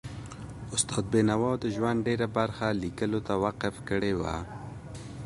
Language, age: Pashto, 19-29